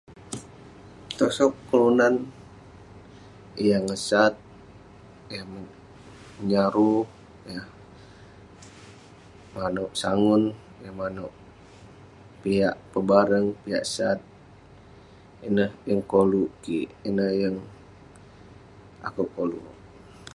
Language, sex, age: Western Penan, male, 19-29